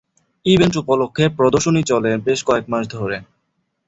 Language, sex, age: Bengali, male, 19-29